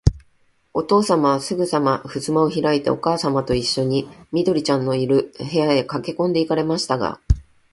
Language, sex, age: Japanese, female, 40-49